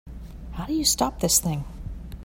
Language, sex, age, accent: English, female, 50-59, United States English